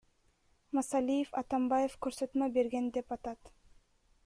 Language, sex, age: Kyrgyz, female, 19-29